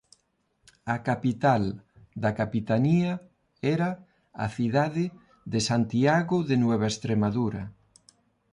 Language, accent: Galician, Neofalante